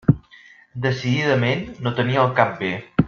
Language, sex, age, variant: Catalan, male, 30-39, Nord-Occidental